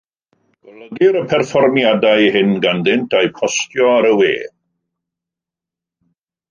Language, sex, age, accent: Welsh, male, 50-59, Y Deyrnas Unedig Cymraeg